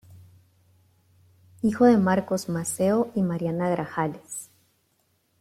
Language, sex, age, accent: Spanish, female, 30-39, América central